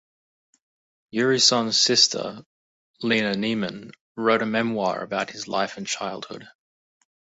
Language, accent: English, Australian English